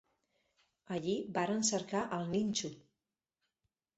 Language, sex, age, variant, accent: Catalan, female, 40-49, Central, Barcelonès